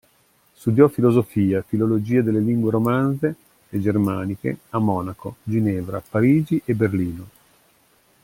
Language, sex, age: Italian, male, 50-59